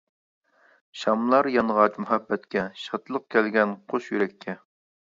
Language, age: Uyghur, 30-39